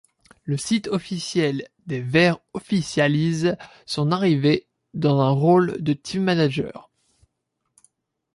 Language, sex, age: French, male, under 19